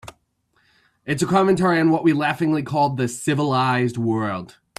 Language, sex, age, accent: English, male, 30-39, United States English